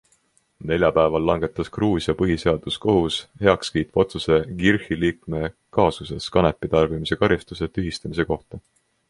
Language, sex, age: Estonian, male, 19-29